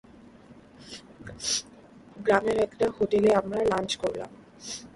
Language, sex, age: Bengali, female, 19-29